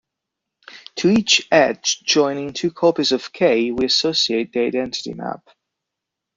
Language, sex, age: English, male, 30-39